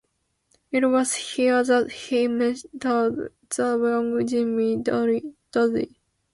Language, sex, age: English, female, 19-29